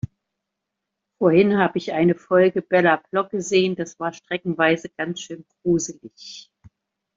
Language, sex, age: German, female, 60-69